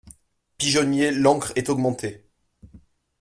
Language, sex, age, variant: French, male, 19-29, Français de métropole